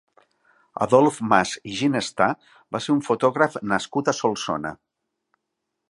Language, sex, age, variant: Catalan, male, 40-49, Nord-Occidental